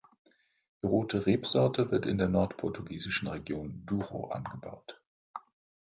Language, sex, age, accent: German, male, 60-69, Deutschland Deutsch